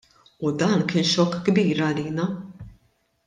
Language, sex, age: Maltese, female, 50-59